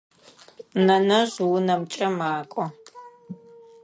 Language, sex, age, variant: Adyghe, female, 30-39, Адыгабзэ (Кирил, пстэумэ зэдыряе)